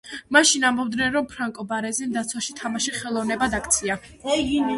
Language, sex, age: Georgian, female, under 19